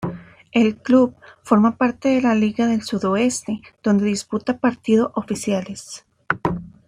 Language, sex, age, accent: Spanish, female, 30-39, América central